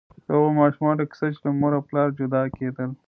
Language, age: Pashto, 30-39